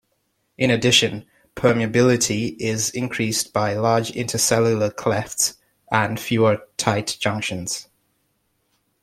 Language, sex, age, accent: English, male, 19-29, England English